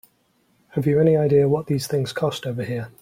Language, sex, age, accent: English, male, 30-39, England English